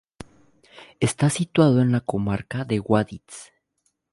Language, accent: Spanish, Caribe: Cuba, Venezuela, Puerto Rico, República Dominicana, Panamá, Colombia caribeña, México caribeño, Costa del golfo de México